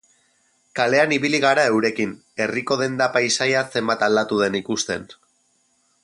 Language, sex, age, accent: Basque, male, 30-39, Erdialdekoa edo Nafarra (Gipuzkoa, Nafarroa)